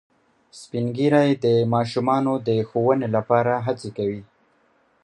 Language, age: Pashto, 30-39